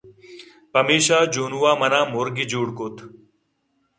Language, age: Eastern Balochi, 30-39